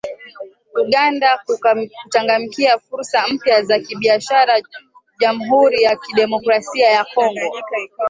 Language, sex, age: Swahili, female, 19-29